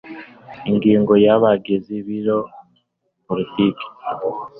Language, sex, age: Kinyarwanda, male, under 19